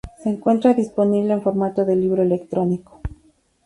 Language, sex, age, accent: Spanish, female, 40-49, México